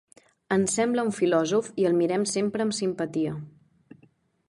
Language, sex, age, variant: Catalan, female, 19-29, Central